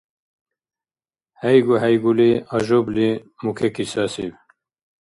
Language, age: Dargwa, 50-59